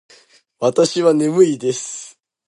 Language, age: Japanese, under 19